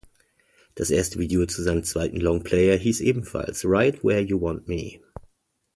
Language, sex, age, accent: German, male, 30-39, Deutschland Deutsch